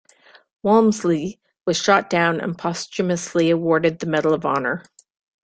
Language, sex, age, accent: English, female, 40-49, Canadian English